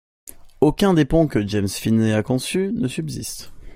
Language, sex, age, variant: French, male, under 19, Français de métropole